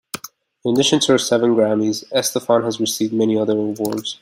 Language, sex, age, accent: English, male, 19-29, United States English